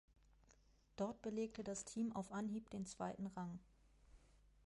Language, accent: German, Deutschland Deutsch